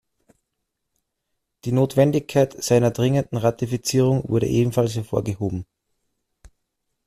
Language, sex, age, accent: German, male, 30-39, Österreichisches Deutsch